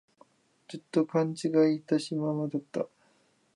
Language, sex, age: Japanese, male, 19-29